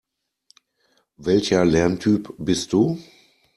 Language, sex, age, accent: German, male, 40-49, Deutschland Deutsch